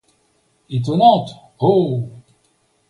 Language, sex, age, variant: French, male, 60-69, Français de métropole